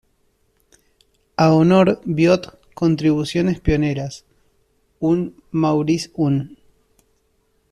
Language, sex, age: Spanish, male, 30-39